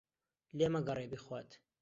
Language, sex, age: Central Kurdish, male, 19-29